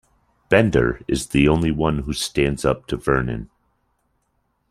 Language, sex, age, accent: English, male, 50-59, United States English